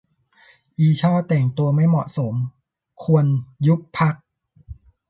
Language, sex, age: Thai, male, 40-49